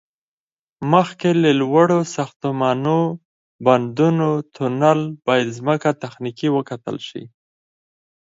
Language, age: Pashto, 30-39